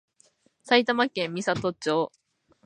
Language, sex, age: Japanese, female, 19-29